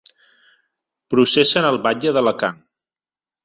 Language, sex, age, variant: Catalan, male, 40-49, Central